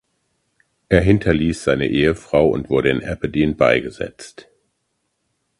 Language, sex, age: German, male, 50-59